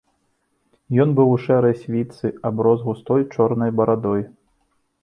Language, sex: Belarusian, male